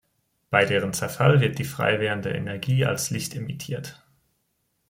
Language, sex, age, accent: German, male, 19-29, Deutschland Deutsch